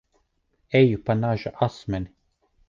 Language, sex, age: Latvian, male, 30-39